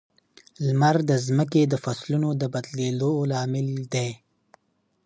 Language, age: Pashto, 19-29